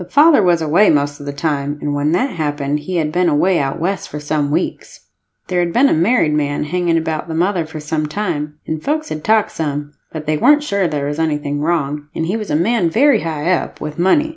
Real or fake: real